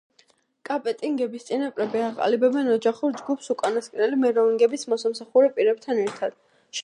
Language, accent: Georgian, მშვიდი